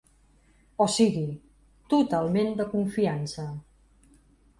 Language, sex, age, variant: Catalan, female, 40-49, Central